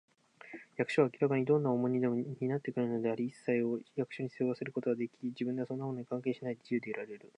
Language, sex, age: Japanese, male, 19-29